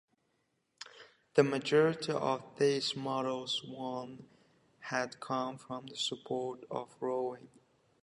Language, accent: English, United States English